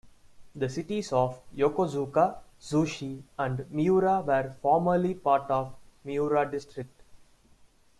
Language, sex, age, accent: English, male, 19-29, India and South Asia (India, Pakistan, Sri Lanka)